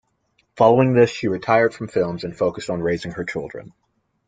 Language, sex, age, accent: English, male, 19-29, United States English